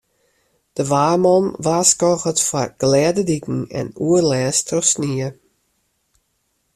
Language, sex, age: Western Frisian, female, 60-69